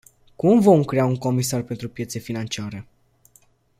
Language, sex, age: Romanian, male, under 19